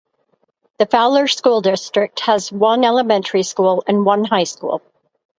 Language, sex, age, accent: English, female, 60-69, United States English